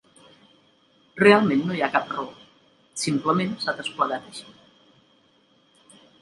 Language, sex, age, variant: Catalan, female, 60-69, Central